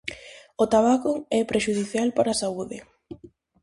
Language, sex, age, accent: Galician, female, 19-29, Atlántico (seseo e gheada)